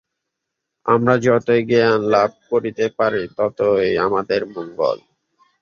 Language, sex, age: Bengali, male, 19-29